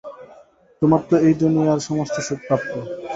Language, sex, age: Bengali, male, 19-29